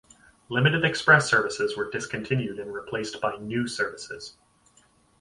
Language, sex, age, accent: English, male, 30-39, Canadian English